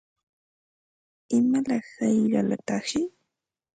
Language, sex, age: Ambo-Pasco Quechua, female, 19-29